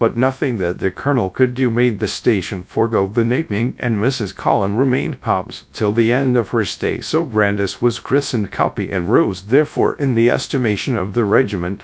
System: TTS, GradTTS